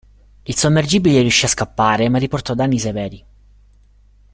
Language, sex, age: Italian, male, 30-39